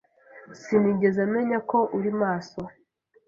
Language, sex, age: Kinyarwanda, female, 19-29